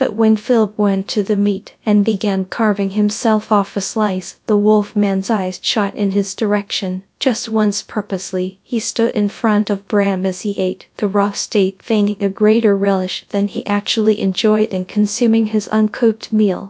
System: TTS, GradTTS